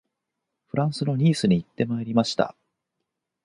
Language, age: Japanese, 40-49